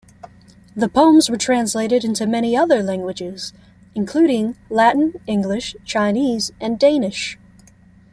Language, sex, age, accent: English, female, 19-29, United States English